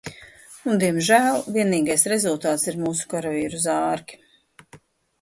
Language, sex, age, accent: Latvian, female, 40-49, bez akcenta